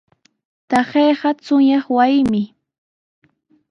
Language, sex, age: Sihuas Ancash Quechua, female, 19-29